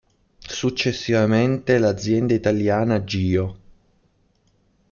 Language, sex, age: Italian, male, 19-29